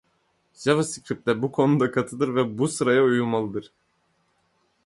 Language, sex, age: English, male, 19-29